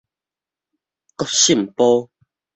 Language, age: Min Nan Chinese, 19-29